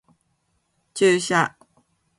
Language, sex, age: Japanese, female, 50-59